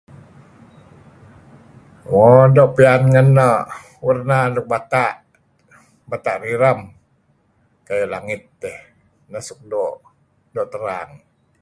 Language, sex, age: Kelabit, male, 60-69